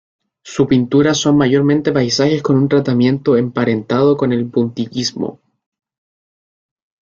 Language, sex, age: Spanish, male, 19-29